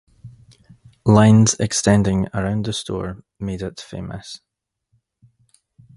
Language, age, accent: English, 30-39, Scottish English